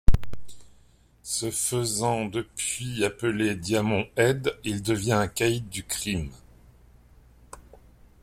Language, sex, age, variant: French, male, 50-59, Français de métropole